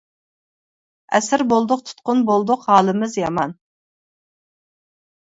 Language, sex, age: Uyghur, female, 30-39